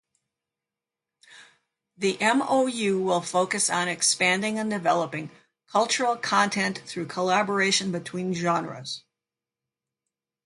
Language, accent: English, United States English